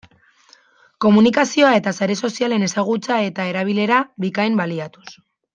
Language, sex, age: Basque, female, 19-29